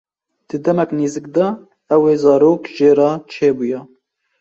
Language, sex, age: Kurdish, male, 19-29